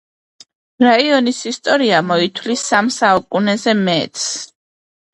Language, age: Georgian, under 19